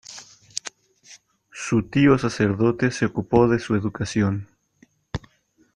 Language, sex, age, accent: Spanish, male, 19-29, México